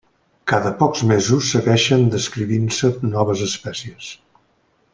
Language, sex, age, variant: Catalan, male, 60-69, Central